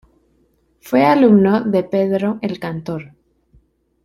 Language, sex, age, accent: Spanish, female, 30-39, México